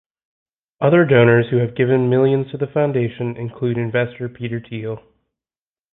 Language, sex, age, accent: English, male, 19-29, United States English